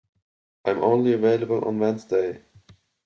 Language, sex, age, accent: English, male, 19-29, United States English